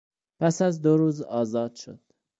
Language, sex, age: Persian, male, 19-29